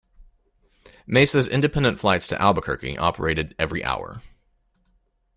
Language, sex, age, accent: English, male, 40-49, United States English